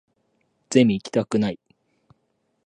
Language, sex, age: Japanese, male, 30-39